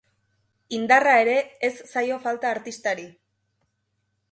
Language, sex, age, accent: Basque, female, 19-29, Erdialdekoa edo Nafarra (Gipuzkoa, Nafarroa)